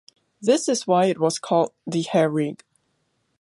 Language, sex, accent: English, female, Singaporean English